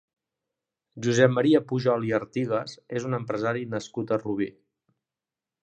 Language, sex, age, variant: Catalan, male, 40-49, Central